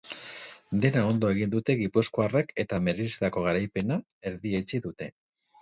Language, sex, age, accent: Basque, male, 40-49, Mendebalekoa (Araba, Bizkaia, Gipuzkoako mendebaleko herri batzuk)